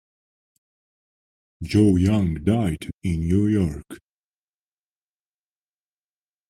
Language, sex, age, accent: English, male, 19-29, United States English